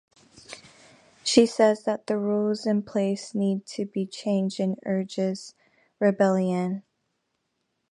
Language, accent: English, United States English